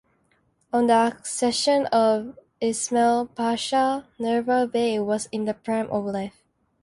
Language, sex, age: English, female, 19-29